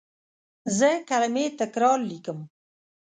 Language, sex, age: Pashto, female, 50-59